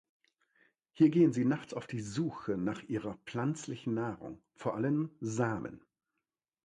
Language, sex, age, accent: German, male, 50-59, Deutschland Deutsch